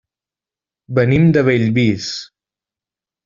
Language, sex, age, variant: Catalan, male, 19-29, Central